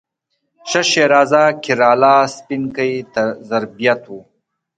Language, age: Pashto, 40-49